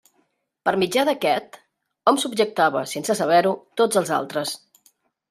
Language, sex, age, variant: Catalan, female, 40-49, Central